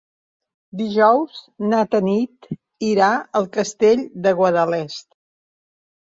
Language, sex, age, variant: Catalan, female, 60-69, Central